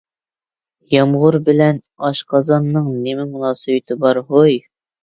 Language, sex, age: Uyghur, male, 19-29